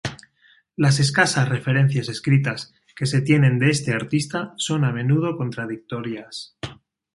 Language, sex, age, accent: Spanish, male, 40-49, España: Centro-Sur peninsular (Madrid, Toledo, Castilla-La Mancha)